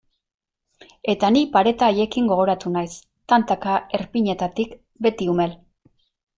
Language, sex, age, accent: Basque, female, 40-49, Erdialdekoa edo Nafarra (Gipuzkoa, Nafarroa)